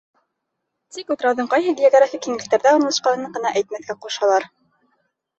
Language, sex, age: Bashkir, female, 19-29